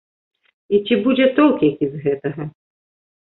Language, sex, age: Belarusian, female, 40-49